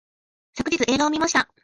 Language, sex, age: Japanese, female, 30-39